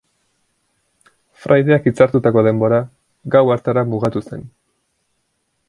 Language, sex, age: Basque, male, 19-29